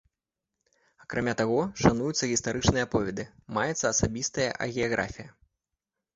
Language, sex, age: Belarusian, male, 30-39